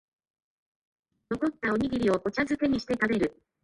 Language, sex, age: Japanese, male, 19-29